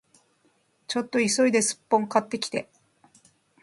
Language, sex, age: Japanese, female, 50-59